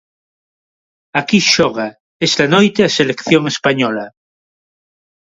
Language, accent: Galician, Neofalante